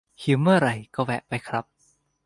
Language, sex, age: Thai, male, 19-29